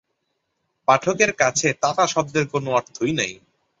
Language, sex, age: Bengali, male, 19-29